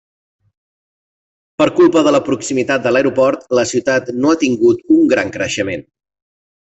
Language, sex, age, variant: Catalan, male, 40-49, Central